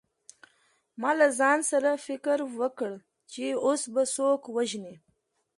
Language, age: Pashto, 19-29